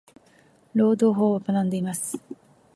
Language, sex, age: Japanese, female, 40-49